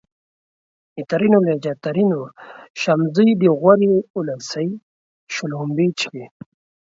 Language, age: Pashto, 19-29